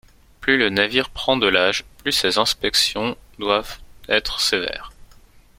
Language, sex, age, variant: French, male, 30-39, Français de métropole